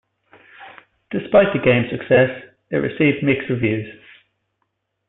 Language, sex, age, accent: English, male, 19-29, Irish English